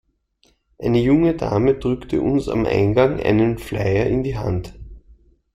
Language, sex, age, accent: German, male, 30-39, Österreichisches Deutsch